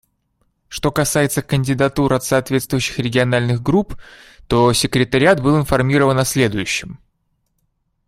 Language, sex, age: Russian, male, 19-29